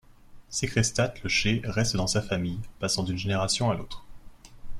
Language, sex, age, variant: French, male, 19-29, Français de métropole